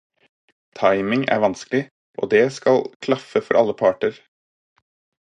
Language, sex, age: Norwegian Bokmål, male, 30-39